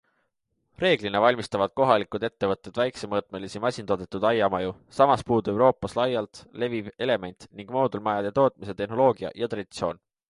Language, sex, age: Estonian, male, 19-29